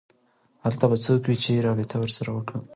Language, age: Pashto, 19-29